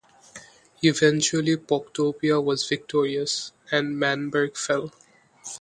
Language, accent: English, India and South Asia (India, Pakistan, Sri Lanka)